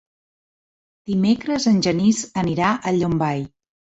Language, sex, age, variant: Catalan, female, 50-59, Central